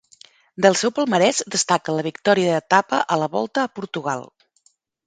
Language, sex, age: Catalan, female, 40-49